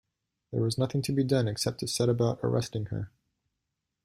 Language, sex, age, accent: English, male, 19-29, United States English